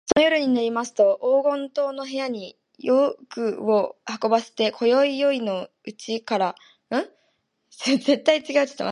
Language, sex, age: Japanese, female, under 19